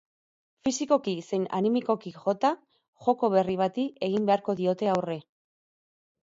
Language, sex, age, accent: Basque, female, 40-49, Mendebalekoa (Araba, Bizkaia, Gipuzkoako mendebaleko herri batzuk)